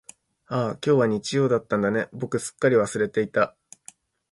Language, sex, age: Japanese, male, 30-39